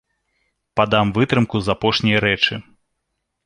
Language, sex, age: Belarusian, male, 30-39